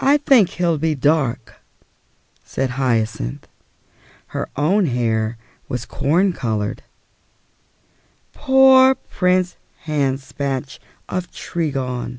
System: none